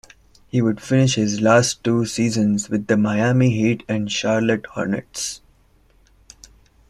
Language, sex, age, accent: English, male, 19-29, India and South Asia (India, Pakistan, Sri Lanka)